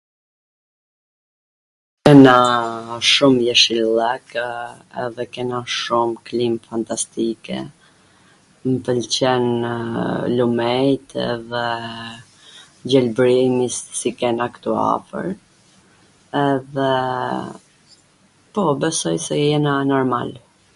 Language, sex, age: Gheg Albanian, female, 40-49